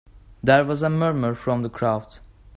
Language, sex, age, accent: English, male, under 19, India and South Asia (India, Pakistan, Sri Lanka)